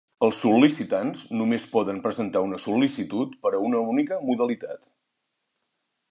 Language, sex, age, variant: Catalan, male, 40-49, Nord-Occidental